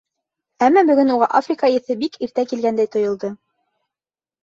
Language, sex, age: Bashkir, female, 19-29